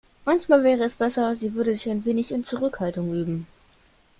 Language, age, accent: German, 19-29, Deutschland Deutsch